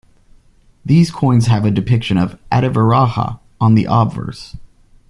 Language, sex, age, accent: English, male, 30-39, United States English